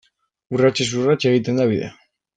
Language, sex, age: Basque, male, 19-29